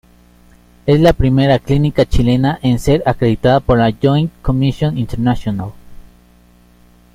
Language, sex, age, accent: Spanish, male, 30-39, México